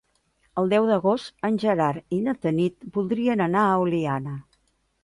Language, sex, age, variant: Catalan, female, 60-69, Central